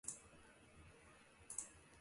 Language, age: Chinese, 19-29